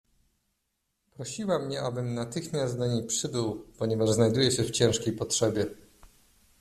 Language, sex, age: Polish, male, 30-39